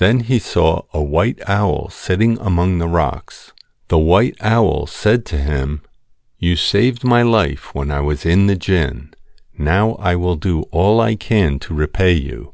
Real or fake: real